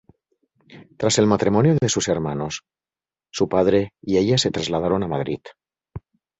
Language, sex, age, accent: Spanish, male, 40-49, España: Norte peninsular (Asturias, Castilla y León, Cantabria, País Vasco, Navarra, Aragón, La Rioja, Guadalajara, Cuenca)